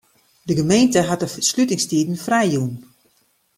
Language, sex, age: Western Frisian, female, 50-59